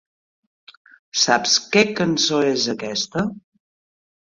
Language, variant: Catalan, Central